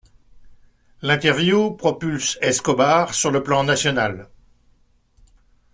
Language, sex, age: French, male, 60-69